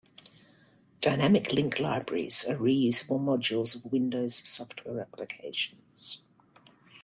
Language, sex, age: English, female, 50-59